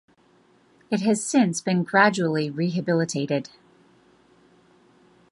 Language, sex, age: English, female, 40-49